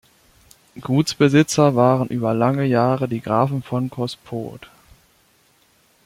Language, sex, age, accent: German, male, 19-29, Deutschland Deutsch